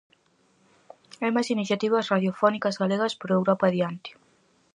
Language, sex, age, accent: Galician, female, under 19, Atlántico (seseo e gheada)